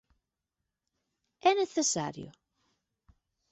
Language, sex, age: Galician, female, 30-39